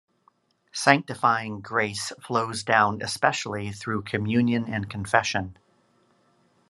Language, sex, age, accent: English, male, 50-59, United States English